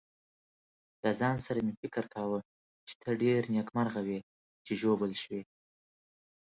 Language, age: Pashto, 30-39